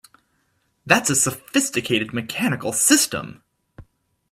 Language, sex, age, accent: English, male, 19-29, United States English